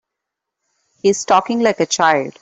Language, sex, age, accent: English, female, 30-39, India and South Asia (India, Pakistan, Sri Lanka)